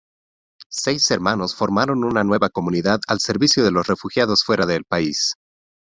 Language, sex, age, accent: Spanish, male, 30-39, México